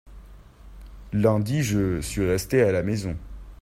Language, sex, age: French, male, under 19